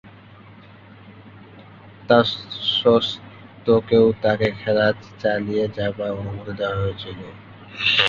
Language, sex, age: Bengali, male, under 19